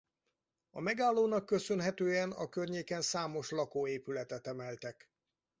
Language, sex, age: Hungarian, male, 60-69